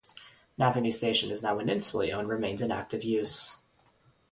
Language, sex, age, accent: English, male, under 19, United States English